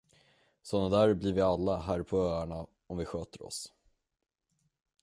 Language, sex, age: Swedish, male, under 19